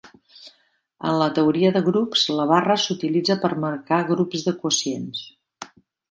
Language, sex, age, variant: Catalan, female, 60-69, Central